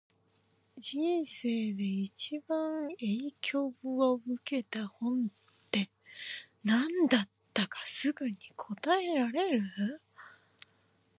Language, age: Japanese, 19-29